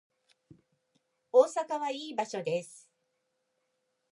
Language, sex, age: Japanese, female, 50-59